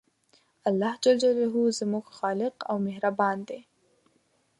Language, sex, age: Pashto, female, 19-29